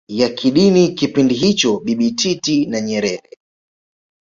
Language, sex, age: Swahili, male, 19-29